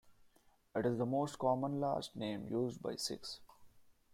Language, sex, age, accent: English, male, 30-39, India and South Asia (India, Pakistan, Sri Lanka)